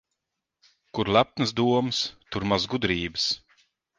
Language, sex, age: Latvian, male, 40-49